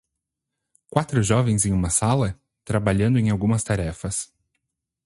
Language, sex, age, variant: Portuguese, male, 30-39, Portuguese (Brasil)